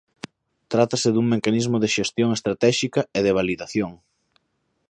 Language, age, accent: Galician, 19-29, Atlántico (seseo e gheada)